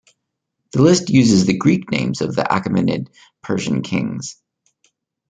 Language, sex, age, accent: English, male, 30-39, United States English